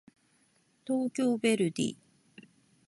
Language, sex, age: Japanese, female, 30-39